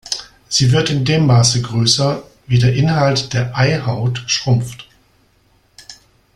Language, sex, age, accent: German, male, 50-59, Deutschland Deutsch